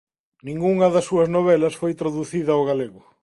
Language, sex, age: Galician, male, 40-49